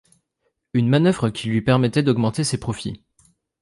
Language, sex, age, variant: French, male, 19-29, Français de métropole